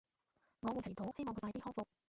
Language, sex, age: Cantonese, female, 30-39